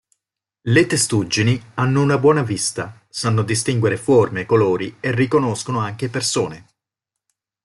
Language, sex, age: Italian, male, 40-49